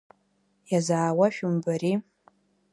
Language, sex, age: Abkhazian, female, under 19